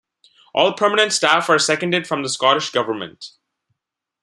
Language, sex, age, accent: English, male, under 19, India and South Asia (India, Pakistan, Sri Lanka)